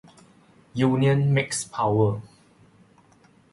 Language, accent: English, Malaysian English